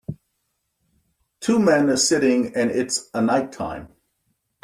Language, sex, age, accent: English, male, 50-59, United States English